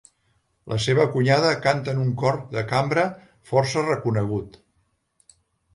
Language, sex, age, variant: Catalan, male, 60-69, Central